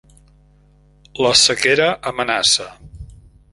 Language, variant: Catalan, Central